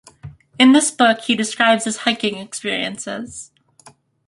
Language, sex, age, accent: English, female, 19-29, United States English